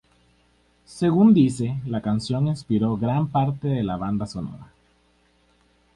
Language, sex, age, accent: Spanish, male, 19-29, América central